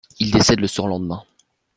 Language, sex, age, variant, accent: French, male, under 19, Français d'Europe, Français de Belgique